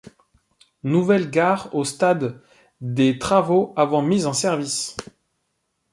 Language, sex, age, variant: French, male, 40-49, Français de métropole